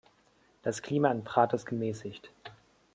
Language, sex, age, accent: German, male, 19-29, Deutschland Deutsch